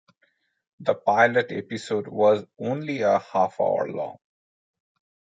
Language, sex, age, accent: English, male, 40-49, India and South Asia (India, Pakistan, Sri Lanka)